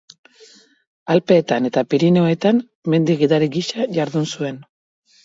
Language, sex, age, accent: Basque, female, 40-49, Mendebalekoa (Araba, Bizkaia, Gipuzkoako mendebaleko herri batzuk)